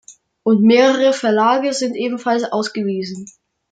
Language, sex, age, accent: German, male, under 19, Deutschland Deutsch